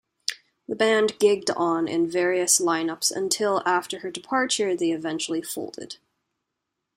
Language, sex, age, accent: English, female, 19-29, Canadian English